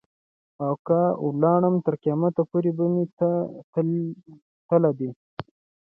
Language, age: Pashto, 19-29